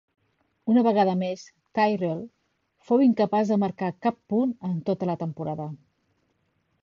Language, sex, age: Catalan, female, 50-59